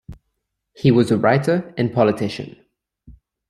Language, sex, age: English, male, 30-39